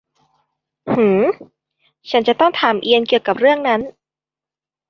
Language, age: Thai, 19-29